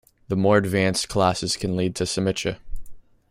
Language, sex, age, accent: English, male, under 19, United States English